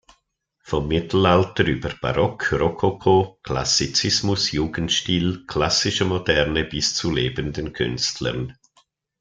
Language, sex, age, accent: German, male, 60-69, Schweizerdeutsch